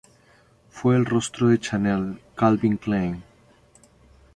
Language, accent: Spanish, Andino-Pacífico: Colombia, Perú, Ecuador, oeste de Bolivia y Venezuela andina